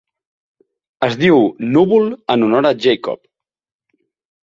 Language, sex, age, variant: Catalan, male, 30-39, Central